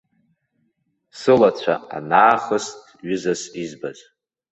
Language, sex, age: Abkhazian, male, under 19